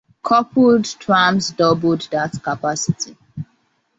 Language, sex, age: English, female, 19-29